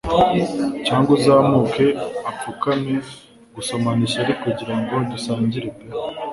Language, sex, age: Kinyarwanda, male, 19-29